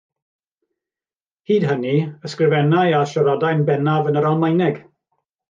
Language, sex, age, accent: Welsh, male, 40-49, Y Deyrnas Unedig Cymraeg